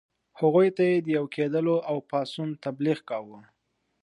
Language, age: Pashto, 19-29